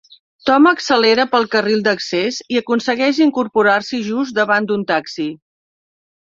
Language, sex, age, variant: Catalan, female, 60-69, Central